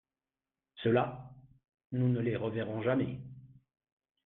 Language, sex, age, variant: French, male, 50-59, Français de métropole